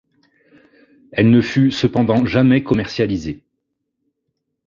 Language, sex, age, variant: French, male, 30-39, Français de métropole